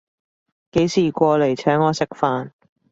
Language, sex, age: Cantonese, female, 19-29